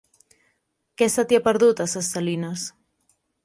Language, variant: Catalan, Central